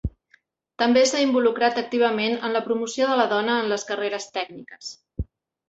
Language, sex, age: Catalan, female, 40-49